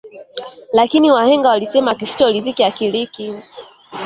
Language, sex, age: Swahili, female, 19-29